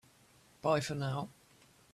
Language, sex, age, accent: English, male, 50-59, England English